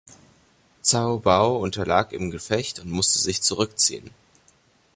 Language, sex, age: German, male, under 19